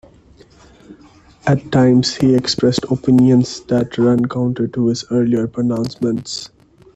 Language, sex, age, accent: English, male, 19-29, India and South Asia (India, Pakistan, Sri Lanka)